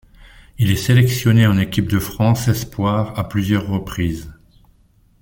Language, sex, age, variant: French, male, 60-69, Français de métropole